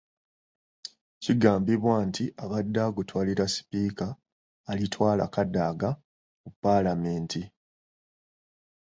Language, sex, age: Ganda, male, 30-39